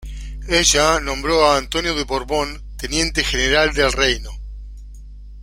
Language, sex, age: Spanish, male, 50-59